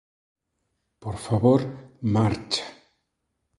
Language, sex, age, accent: Galician, male, 50-59, Normativo (estándar)